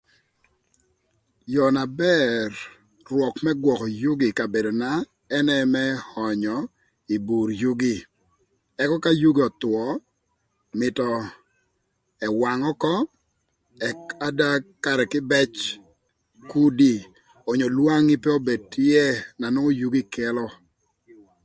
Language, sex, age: Thur, male, 30-39